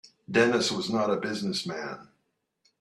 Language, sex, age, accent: English, male, 60-69, United States English